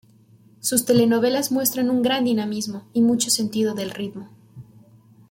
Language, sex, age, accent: Spanish, female, 19-29, México